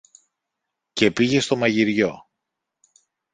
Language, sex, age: Greek, male, 50-59